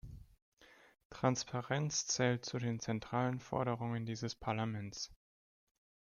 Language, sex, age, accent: German, male, 19-29, Deutschland Deutsch